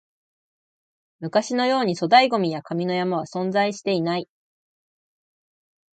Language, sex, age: Japanese, female, 19-29